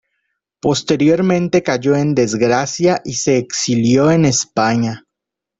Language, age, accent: Spanish, 30-39, México